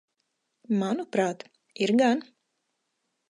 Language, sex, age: Latvian, female, 30-39